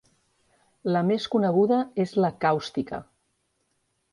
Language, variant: Catalan, Central